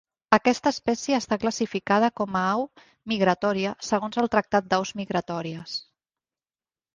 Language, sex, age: Catalan, female, 40-49